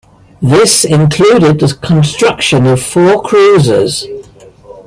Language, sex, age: English, female, 70-79